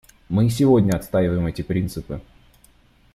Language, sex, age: Russian, male, 19-29